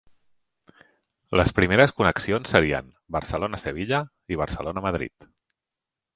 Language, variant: Catalan, Central